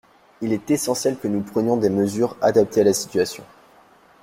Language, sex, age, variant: French, male, 19-29, Français de métropole